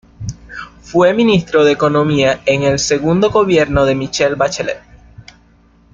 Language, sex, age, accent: Spanish, male, 19-29, Caribe: Cuba, Venezuela, Puerto Rico, República Dominicana, Panamá, Colombia caribeña, México caribeño, Costa del golfo de México